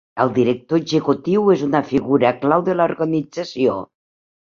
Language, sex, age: Catalan, female, 60-69